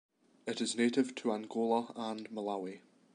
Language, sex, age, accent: English, male, 19-29, Scottish English